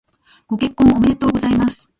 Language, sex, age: Japanese, female, 30-39